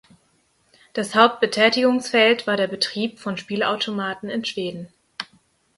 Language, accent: German, Deutschland Deutsch